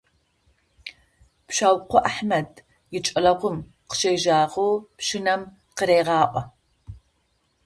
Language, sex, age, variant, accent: Adyghe, female, 50-59, Адыгабзэ (Кирил, пстэумэ зэдыряе), Бжъэдыгъу (Bjeduğ)